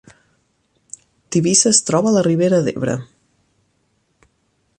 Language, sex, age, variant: Catalan, female, 30-39, Central